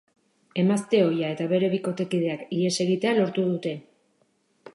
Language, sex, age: Basque, female, 40-49